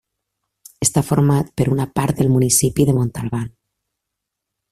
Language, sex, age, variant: Catalan, female, 40-49, Septentrional